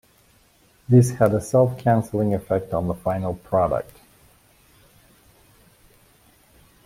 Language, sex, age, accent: English, male, 50-59, United States English